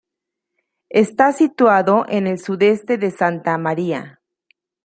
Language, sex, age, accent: Spanish, male, 19-29, México